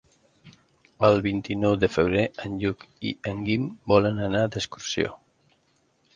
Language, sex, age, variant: Catalan, male, 40-49, Central